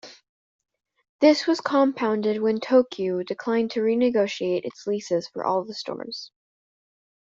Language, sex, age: English, female, under 19